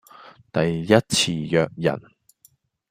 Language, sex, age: Cantonese, male, 40-49